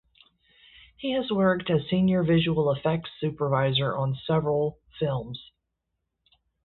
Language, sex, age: English, female, 50-59